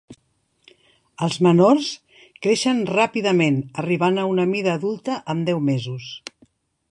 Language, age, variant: Catalan, 60-69, Central